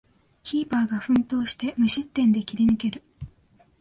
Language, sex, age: Japanese, female, 19-29